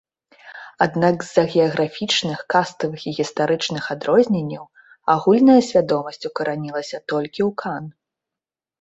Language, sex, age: Belarusian, female, 30-39